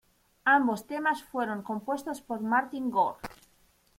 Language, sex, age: Spanish, female, 30-39